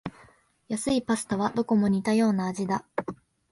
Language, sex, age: Japanese, female, 19-29